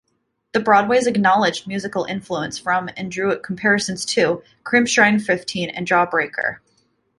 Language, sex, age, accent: English, female, 19-29, United States English